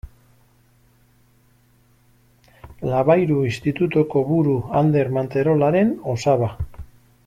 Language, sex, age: Basque, male, 60-69